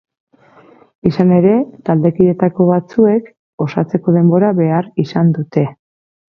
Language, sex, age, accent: Basque, female, 50-59, Erdialdekoa edo Nafarra (Gipuzkoa, Nafarroa)